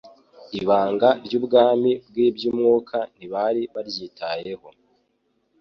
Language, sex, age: Kinyarwanda, male, 19-29